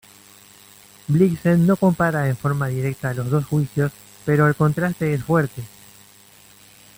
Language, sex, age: Spanish, male, 19-29